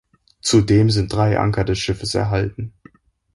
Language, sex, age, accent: German, male, under 19, Deutschland Deutsch